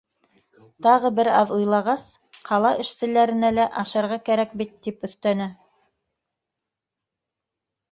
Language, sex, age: Bashkir, female, 50-59